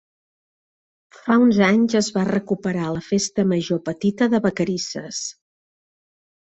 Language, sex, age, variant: Catalan, female, 50-59, Central